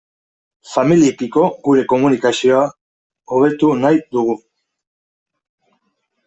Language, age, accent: Basque, 30-39, Mendebalekoa (Araba, Bizkaia, Gipuzkoako mendebaleko herri batzuk)